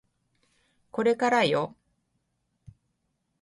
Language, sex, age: Japanese, female, 50-59